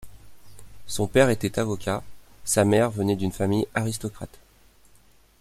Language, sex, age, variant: French, male, 30-39, Français de métropole